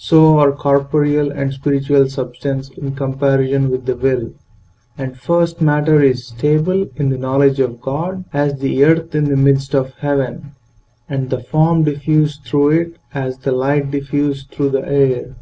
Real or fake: real